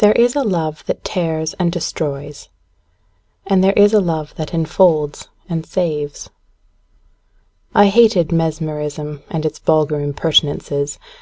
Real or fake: real